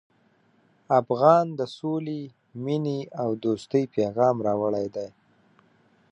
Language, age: Pashto, 30-39